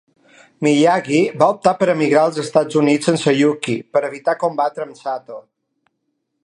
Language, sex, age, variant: Catalan, male, 40-49, Balear